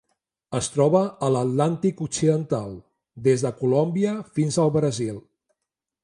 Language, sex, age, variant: Catalan, male, 40-49, Central